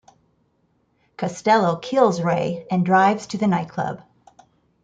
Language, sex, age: English, female, 50-59